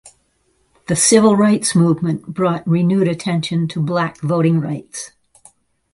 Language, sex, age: English, female, 70-79